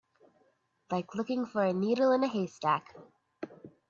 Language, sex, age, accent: English, female, under 19, United States English